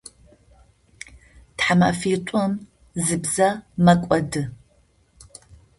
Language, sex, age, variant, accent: Adyghe, female, 50-59, Адыгабзэ (Кирил, пстэумэ зэдыряе), Бжъэдыгъу (Bjeduğ)